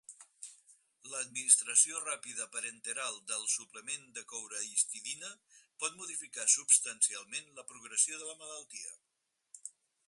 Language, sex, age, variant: Catalan, male, 60-69, Central